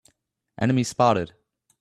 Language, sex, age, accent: English, male, 19-29, United States English